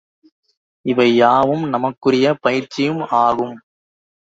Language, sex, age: Tamil, male, 19-29